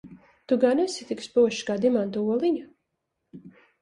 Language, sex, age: Latvian, female, 30-39